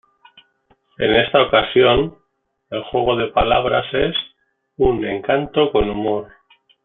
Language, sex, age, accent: Spanish, male, 50-59, España: Norte peninsular (Asturias, Castilla y León, Cantabria, País Vasco, Navarra, Aragón, La Rioja, Guadalajara, Cuenca)